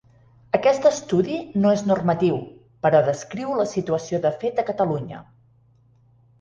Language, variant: Catalan, Central